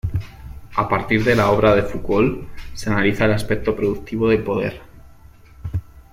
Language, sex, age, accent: Spanish, male, 19-29, España: Centro-Sur peninsular (Madrid, Toledo, Castilla-La Mancha)